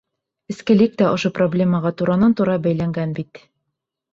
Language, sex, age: Bashkir, female, 30-39